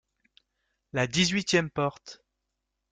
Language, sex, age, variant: French, male, 19-29, Français de métropole